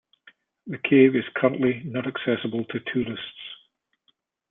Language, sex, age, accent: English, male, 50-59, Scottish English